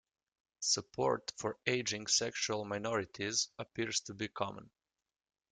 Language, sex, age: English, male, 30-39